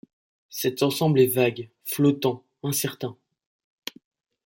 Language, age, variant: French, 19-29, Français de métropole